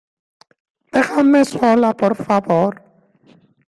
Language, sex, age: Spanish, male, 19-29